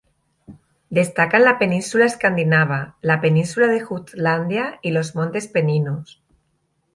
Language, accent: Spanish, España: Sur peninsular (Andalucia, Extremadura, Murcia)